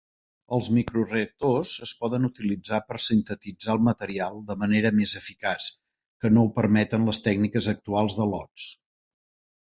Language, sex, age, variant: Catalan, male, 50-59, Central